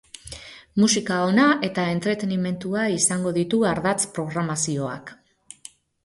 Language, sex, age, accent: Basque, female, 50-59, Mendebalekoa (Araba, Bizkaia, Gipuzkoako mendebaleko herri batzuk)